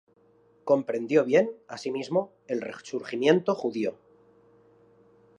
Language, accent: Spanish, España: Centro-Sur peninsular (Madrid, Toledo, Castilla-La Mancha)